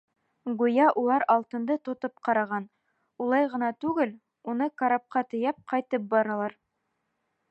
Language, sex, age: Bashkir, female, 19-29